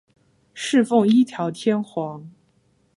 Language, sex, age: Chinese, female, 19-29